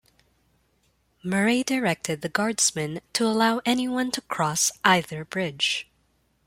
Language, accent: English, Filipino